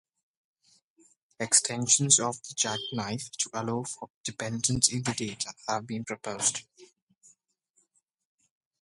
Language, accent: English, India and South Asia (India, Pakistan, Sri Lanka)